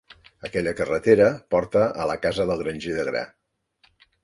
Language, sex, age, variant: Catalan, male, 60-69, Central